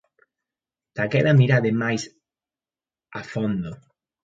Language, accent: Galician, Central (gheada)